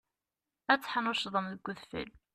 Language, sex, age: Kabyle, female, 19-29